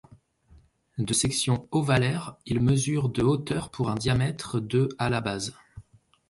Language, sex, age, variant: French, male, 30-39, Français de métropole